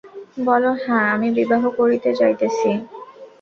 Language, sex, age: Bengali, female, 19-29